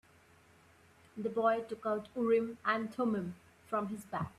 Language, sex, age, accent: English, female, 19-29, United States English